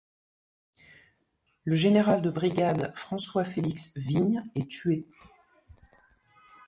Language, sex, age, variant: French, female, 19-29, Français de métropole